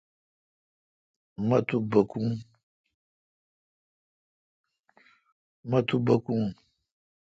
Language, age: Kalkoti, 50-59